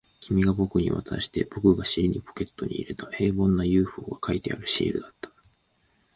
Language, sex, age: Japanese, male, 19-29